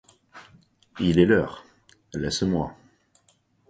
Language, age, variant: French, 30-39, Français de métropole